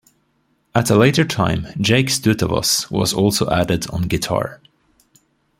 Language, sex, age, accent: English, male, 30-39, United States English